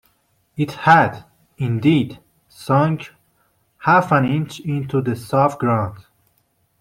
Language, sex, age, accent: English, male, 19-29, United States English